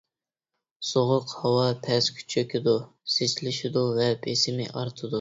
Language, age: Uyghur, 30-39